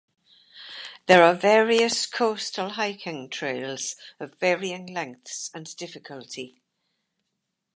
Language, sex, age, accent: English, female, 80-89, England English